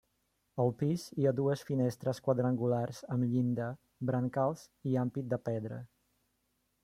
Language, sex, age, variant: Catalan, male, 30-39, Central